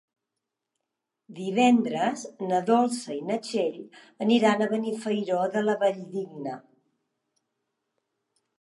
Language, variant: Catalan, Septentrional